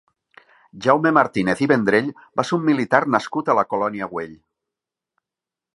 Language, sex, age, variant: Catalan, male, 40-49, Nord-Occidental